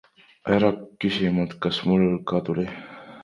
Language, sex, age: Estonian, male, 19-29